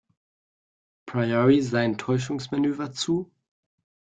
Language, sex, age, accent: German, male, 19-29, Deutschland Deutsch